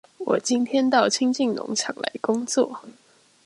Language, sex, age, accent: Chinese, female, 19-29, 出生地：臺北市